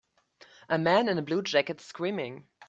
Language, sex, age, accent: English, male, 19-29, United States English